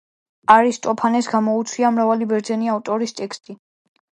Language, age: Georgian, under 19